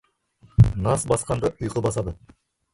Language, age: Kazakh, 30-39